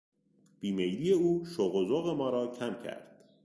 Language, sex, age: Persian, male, 30-39